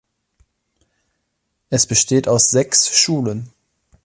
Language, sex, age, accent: German, male, 30-39, Deutschland Deutsch